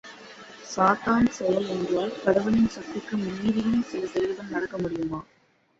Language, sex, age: Tamil, female, 19-29